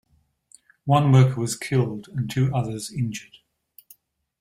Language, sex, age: English, male, 60-69